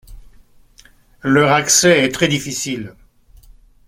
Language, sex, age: French, male, 60-69